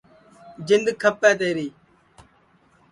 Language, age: Sansi, 19-29